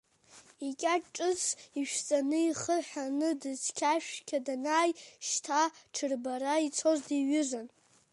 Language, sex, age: Abkhazian, female, 40-49